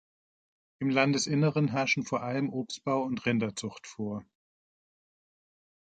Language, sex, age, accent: German, male, 50-59, Deutschland Deutsch